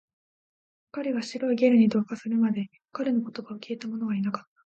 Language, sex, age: Japanese, female, 19-29